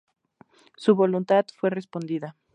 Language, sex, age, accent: Spanish, female, 19-29, México